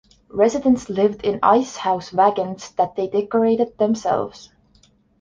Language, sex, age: English, female, 19-29